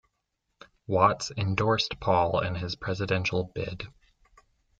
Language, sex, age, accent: English, male, 19-29, United States English